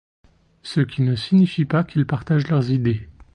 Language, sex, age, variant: French, male, 30-39, Français de métropole